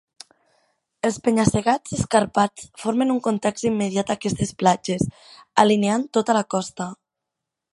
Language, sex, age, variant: Catalan, female, 19-29, Central